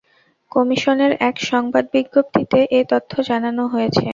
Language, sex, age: Bengali, female, 19-29